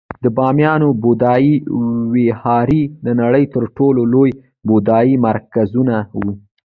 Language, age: Pashto, under 19